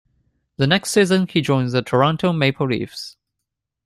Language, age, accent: English, 19-29, United States English